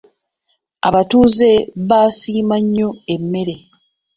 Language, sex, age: Ganda, female, 30-39